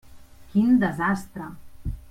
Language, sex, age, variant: Catalan, female, 30-39, Central